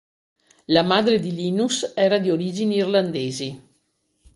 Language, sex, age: Italian, female, 60-69